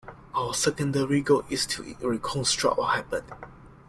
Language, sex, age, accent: English, male, 19-29, Malaysian English